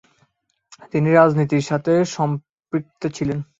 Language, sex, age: Bengali, male, 19-29